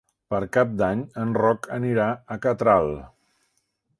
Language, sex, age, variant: Catalan, male, 60-69, Central